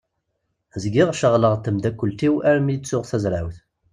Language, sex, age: Kabyle, male, 19-29